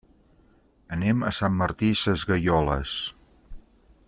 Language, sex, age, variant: Catalan, male, 50-59, Central